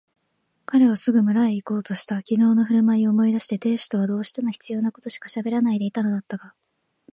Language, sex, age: Japanese, female, 19-29